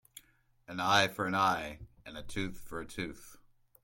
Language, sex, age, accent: English, male, 30-39, United States English